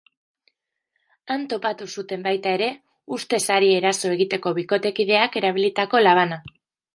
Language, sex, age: Basque, female, 19-29